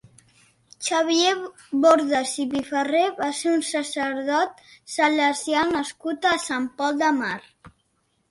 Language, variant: Catalan, Central